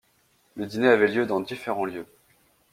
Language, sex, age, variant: French, male, 19-29, Français de métropole